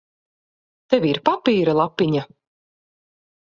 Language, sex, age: Latvian, female, 40-49